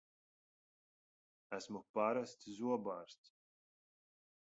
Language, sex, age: Latvian, male, 30-39